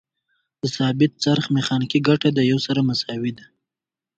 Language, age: Pashto, 19-29